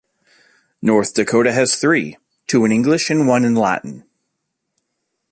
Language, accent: English, United States English